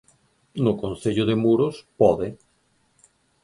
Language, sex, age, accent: Galician, male, 50-59, Oriental (común en zona oriental)